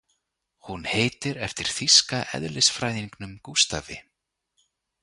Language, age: Icelandic, 30-39